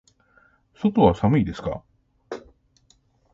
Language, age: Japanese, 40-49